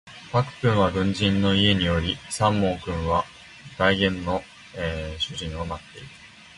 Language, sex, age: Japanese, male, 19-29